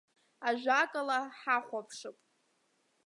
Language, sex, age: Abkhazian, female, under 19